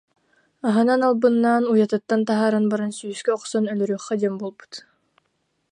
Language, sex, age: Yakut, female, 19-29